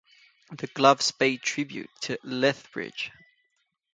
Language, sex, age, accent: English, male, 19-29, United States English; England English